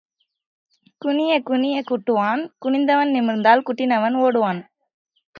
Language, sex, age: Tamil, female, 19-29